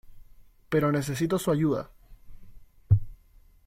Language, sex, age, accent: Spanish, male, 19-29, Chileno: Chile, Cuyo